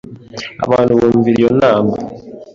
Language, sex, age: Kinyarwanda, male, 19-29